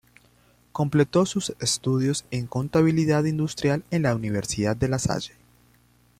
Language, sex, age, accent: Spanish, male, 19-29, Andino-Pacífico: Colombia, Perú, Ecuador, oeste de Bolivia y Venezuela andina